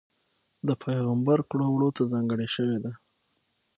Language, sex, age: Pashto, male, 19-29